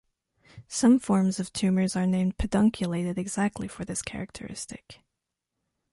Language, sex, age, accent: English, female, 19-29, United States English